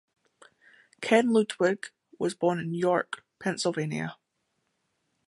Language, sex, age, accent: English, female, 19-29, Scottish English